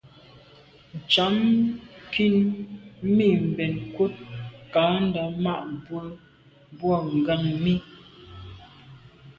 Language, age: Medumba, 30-39